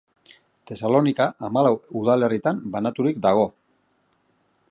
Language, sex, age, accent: Basque, male, 40-49, Mendebalekoa (Araba, Bizkaia, Gipuzkoako mendebaleko herri batzuk)